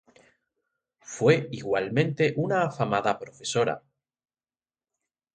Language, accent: Spanish, España: Norte peninsular (Asturias, Castilla y León, Cantabria, País Vasco, Navarra, Aragón, La Rioja, Guadalajara, Cuenca)